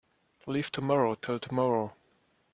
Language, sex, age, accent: English, male, 19-29, England English